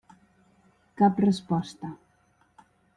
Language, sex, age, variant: Catalan, female, 50-59, Central